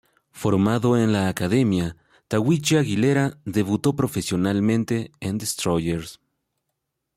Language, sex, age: Spanish, male, 40-49